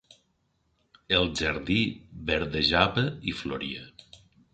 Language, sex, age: Catalan, male, 50-59